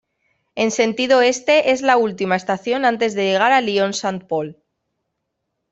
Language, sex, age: Spanish, female, 19-29